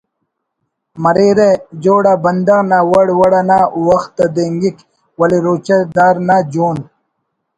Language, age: Brahui, 30-39